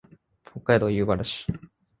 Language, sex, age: Japanese, male, 19-29